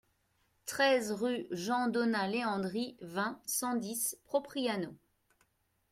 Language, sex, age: French, female, 40-49